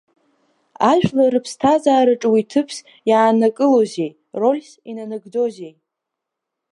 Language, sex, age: Abkhazian, female, under 19